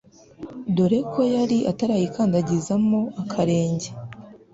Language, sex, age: Kinyarwanda, female, under 19